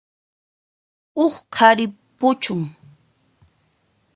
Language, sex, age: Puno Quechua, female, 30-39